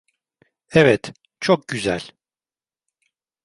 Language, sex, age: Turkish, male, 30-39